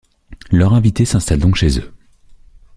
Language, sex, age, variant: French, male, 30-39, Français de métropole